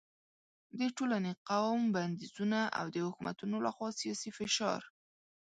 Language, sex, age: Pashto, female, 19-29